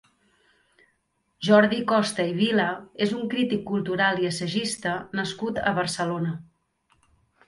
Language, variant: Catalan, Central